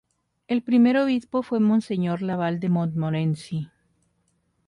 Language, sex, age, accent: Spanish, female, 30-39, México